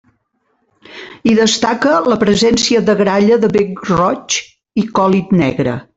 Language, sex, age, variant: Catalan, female, 50-59, Central